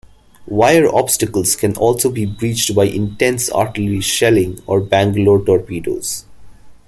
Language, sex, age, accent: English, male, 19-29, India and South Asia (India, Pakistan, Sri Lanka)